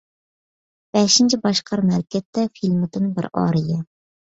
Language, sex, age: Uyghur, female, 30-39